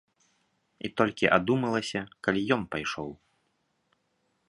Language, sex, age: Belarusian, male, 30-39